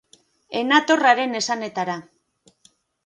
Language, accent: Basque, Erdialdekoa edo Nafarra (Gipuzkoa, Nafarroa)